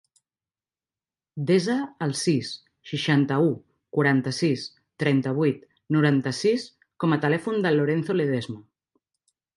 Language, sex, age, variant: Catalan, female, 40-49, Central